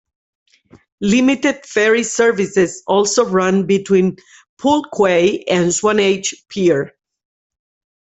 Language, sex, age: English, female, 60-69